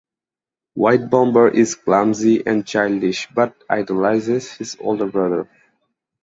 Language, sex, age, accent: English, male, 19-29, United States English